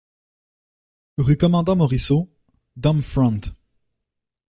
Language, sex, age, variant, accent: French, male, 19-29, Français d'Amérique du Nord, Français du Canada